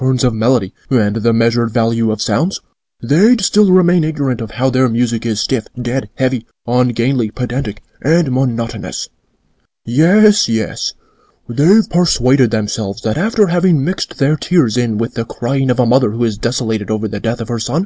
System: none